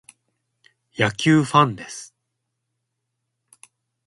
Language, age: Japanese, 19-29